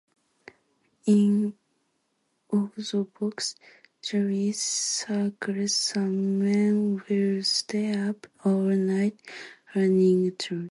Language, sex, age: English, female, 19-29